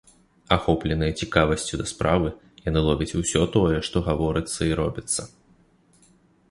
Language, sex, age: Belarusian, male, 19-29